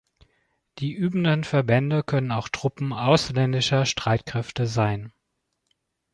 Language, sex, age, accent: German, male, 40-49, Deutschland Deutsch